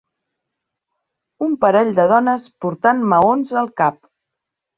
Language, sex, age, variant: Catalan, female, 30-39, Central